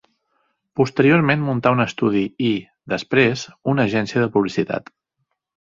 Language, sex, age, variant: Catalan, male, 30-39, Central